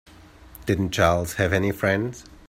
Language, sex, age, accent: English, male, 30-39, England English